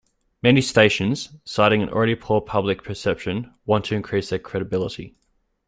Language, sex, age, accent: English, male, 19-29, Australian English